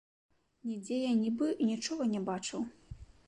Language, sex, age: Belarusian, female, 30-39